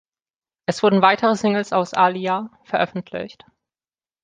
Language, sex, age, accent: German, female, 19-29, Deutschland Deutsch